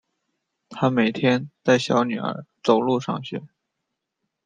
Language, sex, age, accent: Chinese, male, 19-29, 出生地：河北省